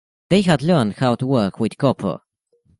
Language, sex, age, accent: English, male, under 19, United States English